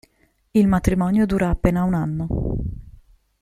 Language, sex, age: Italian, female, 30-39